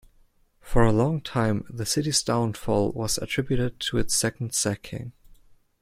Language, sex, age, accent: English, male, 19-29, United States English